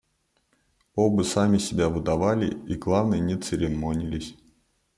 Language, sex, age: Russian, male, 30-39